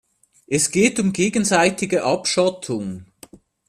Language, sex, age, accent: German, male, 40-49, Schweizerdeutsch